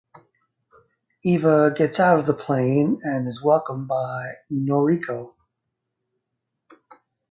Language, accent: English, United States English